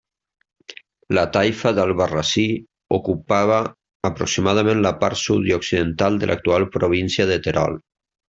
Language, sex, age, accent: Catalan, male, 40-49, valencià